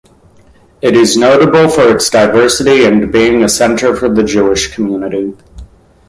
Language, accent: English, United States English